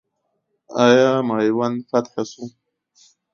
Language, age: Pashto, 50-59